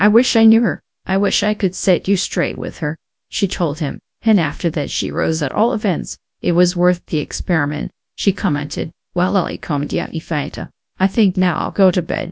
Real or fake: fake